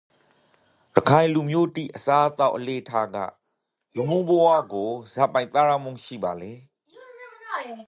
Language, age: Rakhine, 30-39